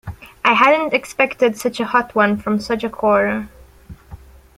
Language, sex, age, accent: English, female, under 19, United States English